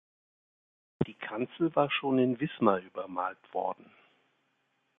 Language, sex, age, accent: German, male, 50-59, Deutschland Deutsch